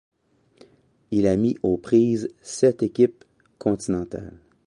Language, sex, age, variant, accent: French, male, 40-49, Français d'Amérique du Nord, Français du Canada